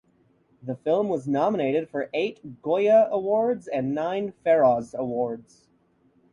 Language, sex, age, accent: English, male, 19-29, United States English